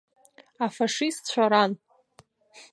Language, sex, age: Abkhazian, female, 19-29